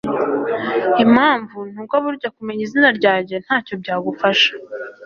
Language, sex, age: Kinyarwanda, female, under 19